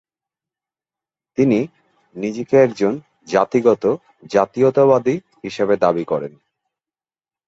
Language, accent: Bengali, Bangladeshi